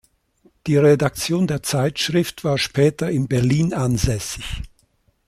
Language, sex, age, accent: German, male, 70-79, Schweizerdeutsch